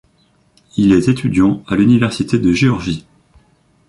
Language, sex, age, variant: French, male, under 19, Français de métropole